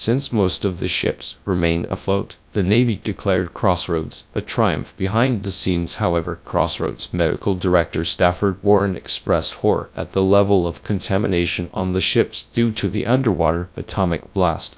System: TTS, GradTTS